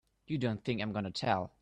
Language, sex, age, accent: English, male, under 19, England English